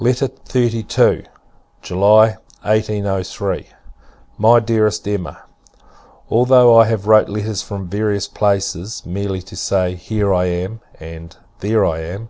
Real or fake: real